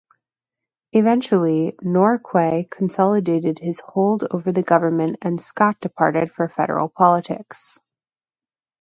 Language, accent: English, United States English